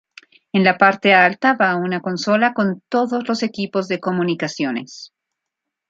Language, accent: Spanish, México